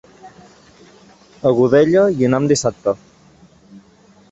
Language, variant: Catalan, Balear